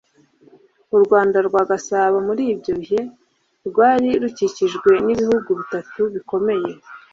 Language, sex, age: Kinyarwanda, female, 30-39